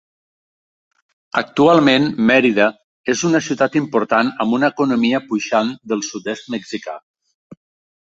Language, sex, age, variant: Catalan, male, 50-59, Nord-Occidental